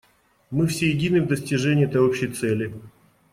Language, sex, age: Russian, male, 40-49